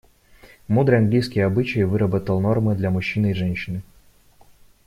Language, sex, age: Russian, male, 19-29